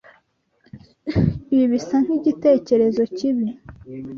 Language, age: Kinyarwanda, 19-29